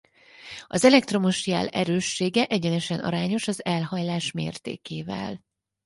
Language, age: Hungarian, 50-59